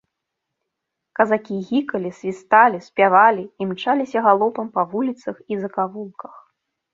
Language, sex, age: Belarusian, female, 30-39